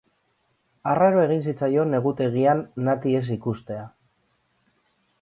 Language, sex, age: Basque, male, 40-49